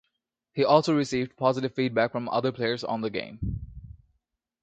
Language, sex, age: English, male, 19-29